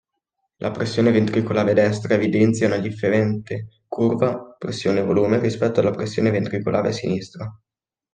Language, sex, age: Italian, male, under 19